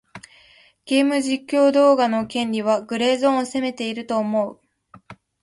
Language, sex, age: Japanese, female, 19-29